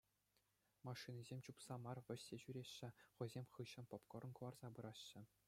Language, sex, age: Chuvash, male, under 19